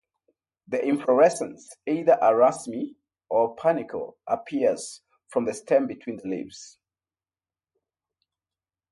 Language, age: English, 40-49